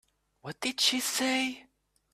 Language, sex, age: English, male, 30-39